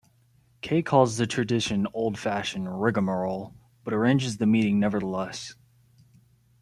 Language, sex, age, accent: English, male, 19-29, United States English